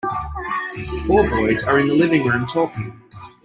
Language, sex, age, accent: English, male, 30-39, Australian English